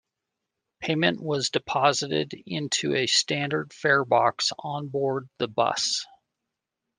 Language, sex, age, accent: English, male, 50-59, United States English